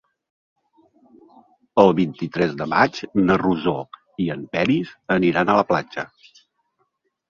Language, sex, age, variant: Catalan, male, 50-59, Central